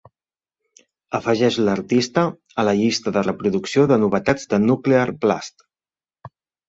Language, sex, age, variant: Catalan, male, 30-39, Central